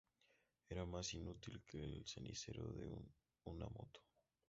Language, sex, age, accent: Spanish, male, 19-29, México